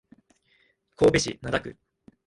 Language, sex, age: Japanese, male, 19-29